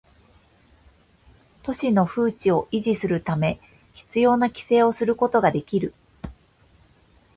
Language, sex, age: Japanese, female, 30-39